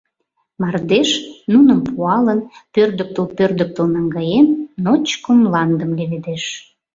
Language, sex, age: Mari, female, 30-39